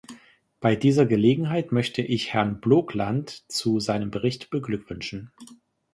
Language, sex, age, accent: German, male, 30-39, Deutschland Deutsch